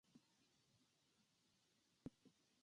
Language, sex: Japanese, female